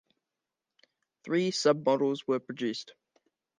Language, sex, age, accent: English, male, under 19, Australian English